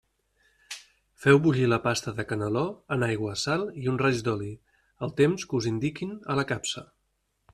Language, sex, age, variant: Catalan, male, 30-39, Nord-Occidental